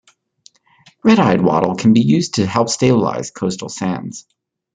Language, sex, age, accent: English, male, 30-39, United States English